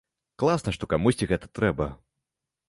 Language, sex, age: Belarusian, male, 19-29